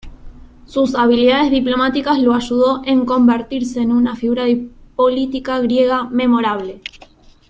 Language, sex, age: Spanish, female, 19-29